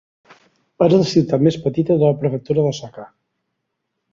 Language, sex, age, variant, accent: Catalan, male, 50-59, Balear, balear